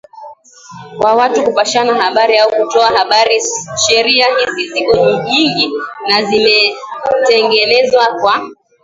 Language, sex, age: Swahili, female, 19-29